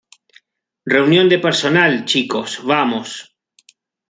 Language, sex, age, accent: Spanish, male, 50-59, Rioplatense: Argentina, Uruguay, este de Bolivia, Paraguay